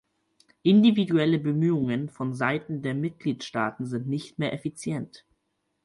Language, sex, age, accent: German, male, under 19, Deutschland Deutsch